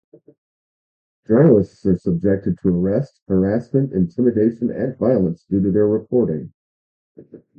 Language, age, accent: English, 40-49, United States English